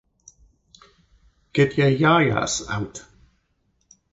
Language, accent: German, Deutschland Deutsch